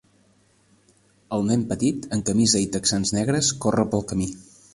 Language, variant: Catalan, Central